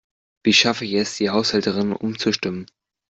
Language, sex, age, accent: German, male, under 19, Deutschland Deutsch